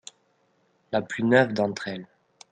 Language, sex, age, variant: French, male, 19-29, Français de métropole